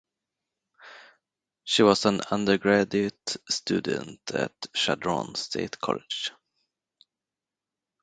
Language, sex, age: English, male, 30-39